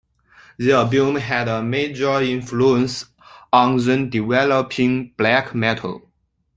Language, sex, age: English, male, 19-29